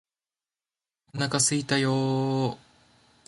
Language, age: Japanese, 19-29